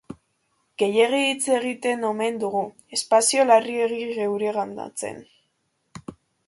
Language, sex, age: Basque, female, under 19